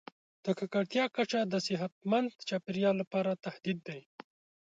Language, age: Pashto, 19-29